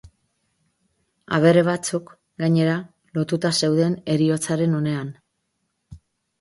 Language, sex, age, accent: Basque, female, 40-49, Mendebalekoa (Araba, Bizkaia, Gipuzkoako mendebaleko herri batzuk)